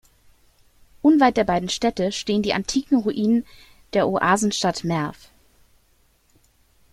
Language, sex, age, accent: German, female, 30-39, Deutschland Deutsch